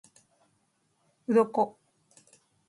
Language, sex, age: Japanese, female, 50-59